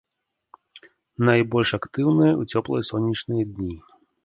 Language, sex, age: Belarusian, male, 30-39